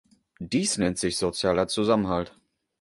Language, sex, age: German, male, 19-29